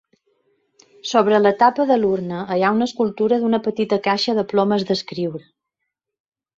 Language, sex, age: Catalan, female, 50-59